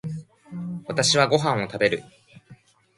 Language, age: Japanese, 19-29